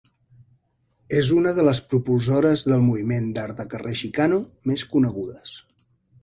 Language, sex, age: Catalan, male, 50-59